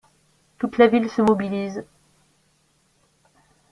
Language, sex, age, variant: French, female, 40-49, Français de métropole